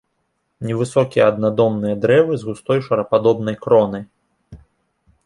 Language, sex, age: Belarusian, male, 19-29